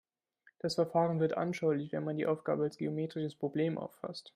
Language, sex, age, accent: German, male, 19-29, Deutschland Deutsch